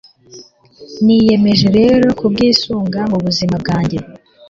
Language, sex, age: Kinyarwanda, female, 19-29